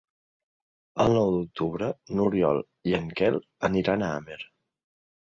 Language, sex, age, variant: Catalan, male, 30-39, Central